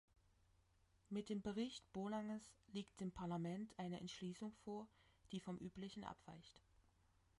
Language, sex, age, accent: German, female, 30-39, Deutschland Deutsch